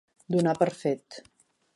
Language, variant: Catalan, Central